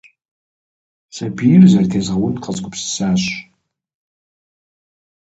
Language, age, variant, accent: Kabardian, 40-49, Адыгэбзэ (Къэбэрдей, Кирил, псоми зэдай), Джылэхъстэней (Gilahsteney)